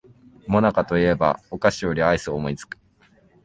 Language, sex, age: Japanese, male, 19-29